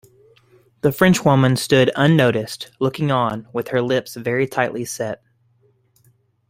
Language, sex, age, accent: English, male, 30-39, United States English